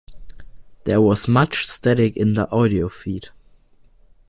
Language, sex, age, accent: English, male, under 19, United States English